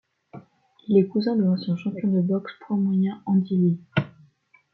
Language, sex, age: French, female, under 19